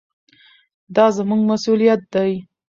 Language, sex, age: Pashto, female, 19-29